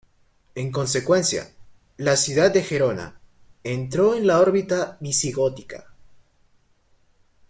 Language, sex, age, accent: Spanish, male, under 19, Andino-Pacífico: Colombia, Perú, Ecuador, oeste de Bolivia y Venezuela andina